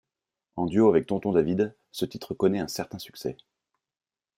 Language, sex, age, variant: French, male, 19-29, Français de métropole